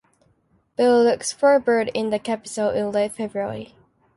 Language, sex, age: English, female, 19-29